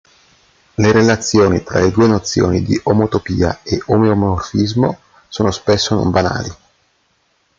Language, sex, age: Italian, male, 40-49